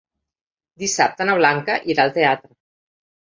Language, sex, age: Catalan, female, 60-69